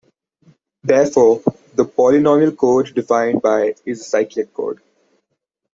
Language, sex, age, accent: English, male, 19-29, India and South Asia (India, Pakistan, Sri Lanka)